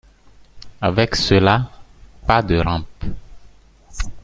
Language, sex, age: French, male, 40-49